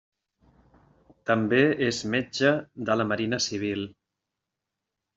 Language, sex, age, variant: Catalan, male, 40-49, Central